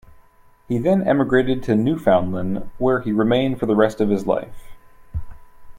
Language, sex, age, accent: English, male, 30-39, United States English